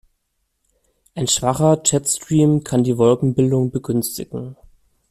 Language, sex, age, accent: German, male, 19-29, Deutschland Deutsch